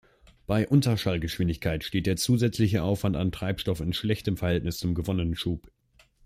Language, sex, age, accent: German, male, under 19, Deutschland Deutsch